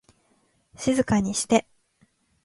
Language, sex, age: Japanese, female, 19-29